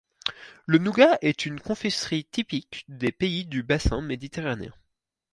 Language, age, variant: French, 19-29, Français de métropole